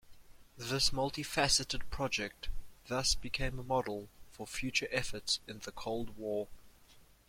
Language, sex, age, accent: English, male, 19-29, Southern African (South Africa, Zimbabwe, Namibia)